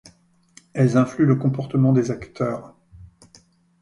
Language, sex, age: French, male, 50-59